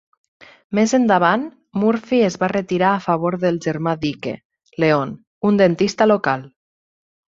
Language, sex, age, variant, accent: Catalan, female, 19-29, Nord-Occidental, Lleidatà